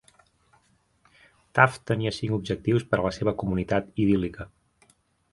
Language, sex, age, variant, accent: Catalan, male, 30-39, Central, tarragoní